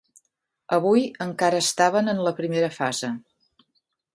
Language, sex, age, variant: Catalan, female, 50-59, Central